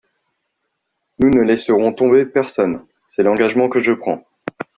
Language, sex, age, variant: French, male, 30-39, Français de métropole